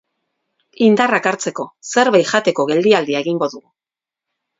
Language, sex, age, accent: Basque, female, 40-49, Erdialdekoa edo Nafarra (Gipuzkoa, Nafarroa)